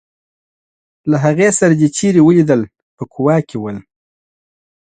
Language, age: Pashto, 30-39